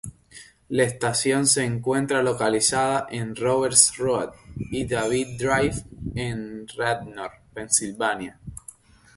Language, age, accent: Spanish, 19-29, Caribe: Cuba, Venezuela, Puerto Rico, República Dominicana, Panamá, Colombia caribeña, México caribeño, Costa del golfo de México